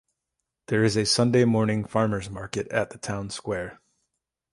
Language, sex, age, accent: English, male, 30-39, United States English